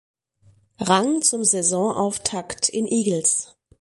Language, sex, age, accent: German, female, 30-39, Deutschland Deutsch